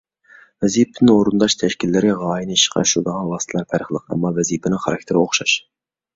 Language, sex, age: Uyghur, male, 19-29